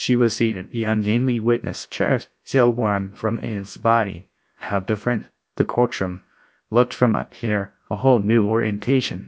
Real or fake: fake